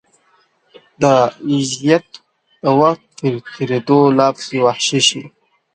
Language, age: Pashto, 19-29